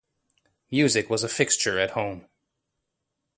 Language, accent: English, United States English